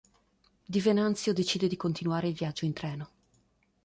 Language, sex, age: Italian, female, 30-39